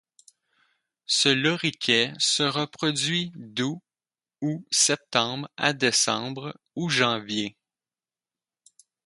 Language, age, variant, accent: French, 19-29, Français d'Amérique du Nord, Français du Canada